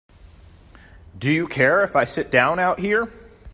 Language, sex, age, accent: English, male, 30-39, United States English